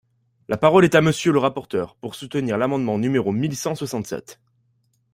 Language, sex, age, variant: French, male, 19-29, Français de métropole